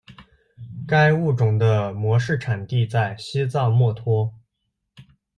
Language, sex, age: Chinese, male, 19-29